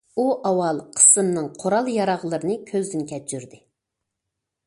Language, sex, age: Uyghur, female, 40-49